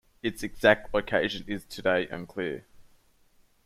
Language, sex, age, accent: English, male, 19-29, Australian English